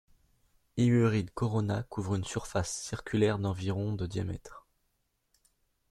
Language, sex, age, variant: French, male, under 19, Français de métropole